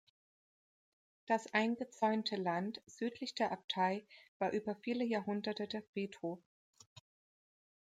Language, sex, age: German, female, 30-39